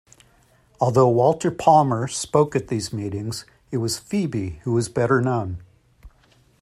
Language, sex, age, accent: English, male, 50-59, United States English